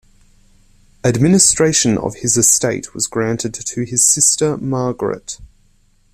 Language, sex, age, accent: English, male, 19-29, Australian English